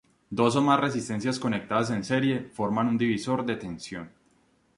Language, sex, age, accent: Spanish, male, 19-29, Andino-Pacífico: Colombia, Perú, Ecuador, oeste de Bolivia y Venezuela andina